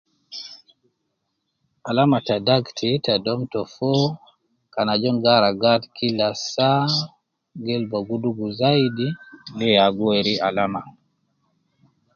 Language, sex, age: Nubi, male, 50-59